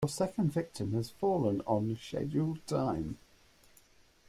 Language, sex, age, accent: English, male, 40-49, England English